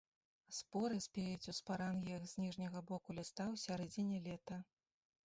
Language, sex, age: Belarusian, female, 40-49